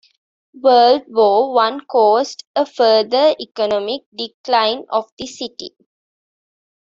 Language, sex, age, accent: English, female, 19-29, India and South Asia (India, Pakistan, Sri Lanka)